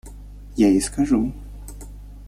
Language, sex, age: Russian, male, 19-29